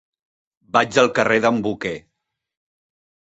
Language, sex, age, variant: Catalan, male, 40-49, Central